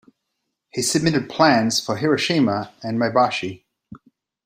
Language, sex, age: English, male, 40-49